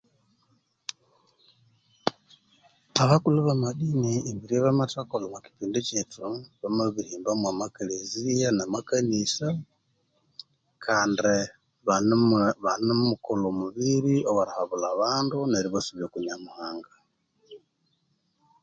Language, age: Konzo, 40-49